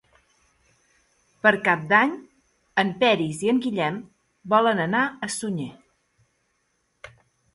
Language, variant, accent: Catalan, Central, central